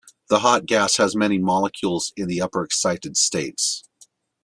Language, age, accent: English, 40-49, United States English